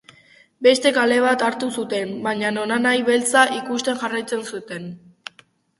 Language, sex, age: Basque, female, under 19